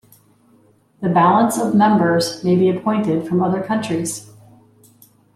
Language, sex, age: English, female, 50-59